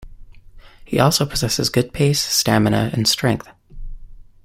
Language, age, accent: English, 19-29, United States English